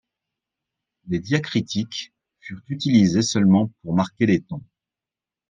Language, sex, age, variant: French, male, 50-59, Français de métropole